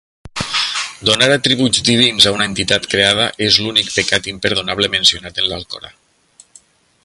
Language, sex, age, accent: Catalan, male, 40-49, valencià